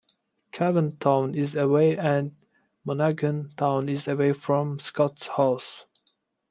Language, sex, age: English, male, 19-29